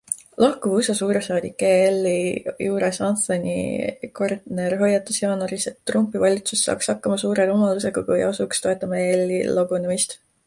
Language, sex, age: Estonian, female, 19-29